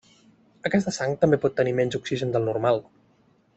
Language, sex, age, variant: Catalan, male, 30-39, Central